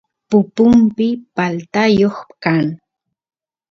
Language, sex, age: Santiago del Estero Quichua, female, 30-39